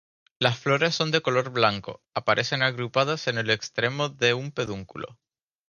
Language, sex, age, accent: Spanish, male, 19-29, España: Islas Canarias